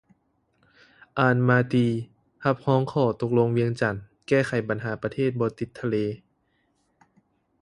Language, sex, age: Lao, male, 19-29